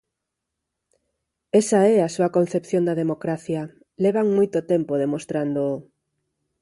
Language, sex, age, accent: Galician, female, 40-49, Normativo (estándar)